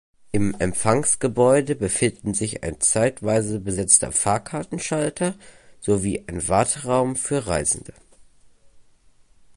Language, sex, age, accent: German, male, under 19, Deutschland Deutsch